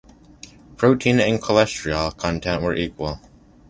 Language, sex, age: English, male, 19-29